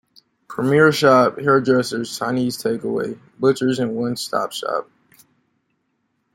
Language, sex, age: English, male, under 19